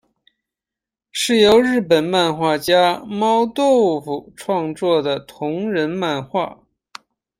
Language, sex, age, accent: Chinese, male, 30-39, 出生地：黑龙江省